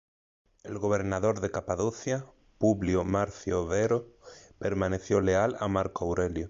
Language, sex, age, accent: Spanish, male, 19-29, España: Sur peninsular (Andalucia, Extremadura, Murcia)